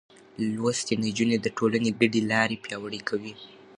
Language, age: Pashto, under 19